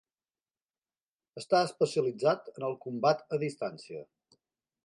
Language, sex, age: Catalan, male, 50-59